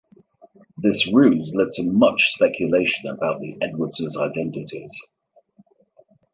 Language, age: English, 60-69